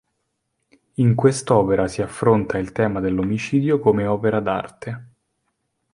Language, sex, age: Italian, male, 19-29